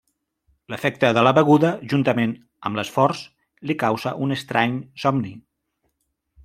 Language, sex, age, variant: Catalan, male, 40-49, Central